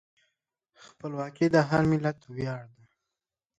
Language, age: Pashto, 19-29